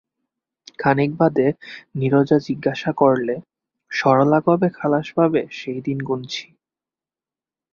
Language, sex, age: Bengali, male, 19-29